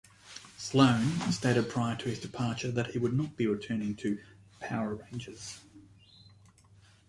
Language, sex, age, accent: English, male, 40-49, Australian English